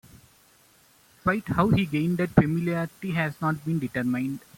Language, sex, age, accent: English, male, 19-29, India and South Asia (India, Pakistan, Sri Lanka)